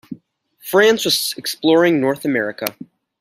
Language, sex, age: English, male, 19-29